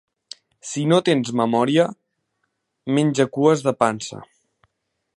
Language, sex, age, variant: Catalan, male, under 19, Central